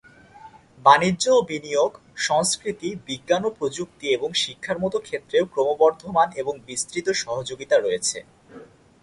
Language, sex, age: Bengali, male, under 19